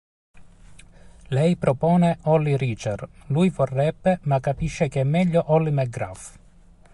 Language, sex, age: Italian, male, 30-39